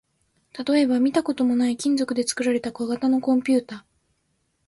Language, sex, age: Japanese, female, under 19